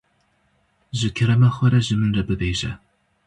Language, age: Kurdish, 19-29